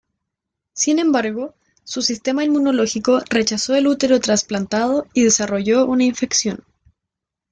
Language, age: Spanish, 19-29